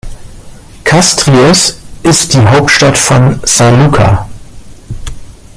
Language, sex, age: German, male, 50-59